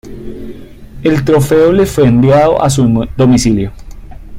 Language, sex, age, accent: Spanish, male, 30-39, Andino-Pacífico: Colombia, Perú, Ecuador, oeste de Bolivia y Venezuela andina